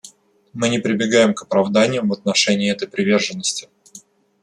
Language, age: Russian, 19-29